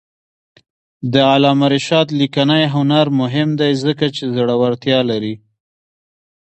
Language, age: Pashto, 30-39